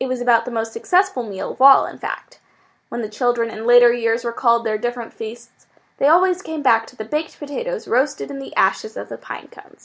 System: none